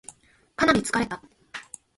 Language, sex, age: Japanese, female, 19-29